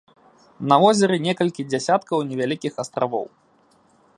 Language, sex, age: Belarusian, male, 19-29